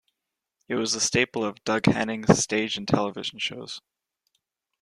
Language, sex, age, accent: English, male, 19-29, United States English